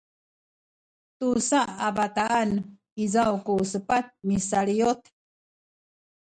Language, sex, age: Sakizaya, female, 70-79